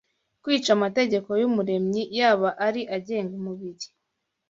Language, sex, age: Kinyarwanda, female, 19-29